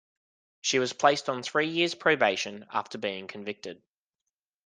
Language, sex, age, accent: English, male, 19-29, Australian English